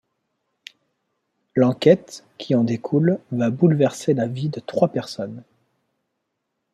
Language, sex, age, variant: French, male, 30-39, Français de métropole